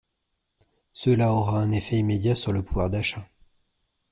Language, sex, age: French, male, 30-39